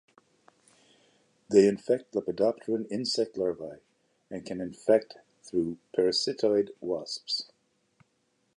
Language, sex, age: English, male, 70-79